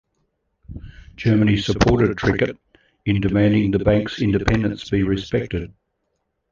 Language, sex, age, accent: English, male, 60-69, Australian English